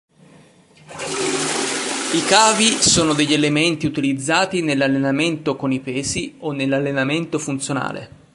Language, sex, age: Italian, male, 40-49